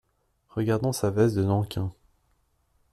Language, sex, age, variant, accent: French, male, 19-29, Français d'Europe, Français de Suisse